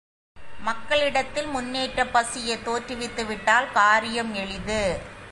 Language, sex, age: Tamil, female, 40-49